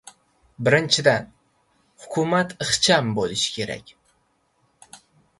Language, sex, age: Uzbek, male, 19-29